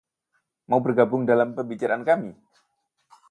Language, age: Indonesian, 30-39